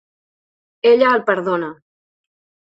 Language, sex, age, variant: Catalan, female, 30-39, Central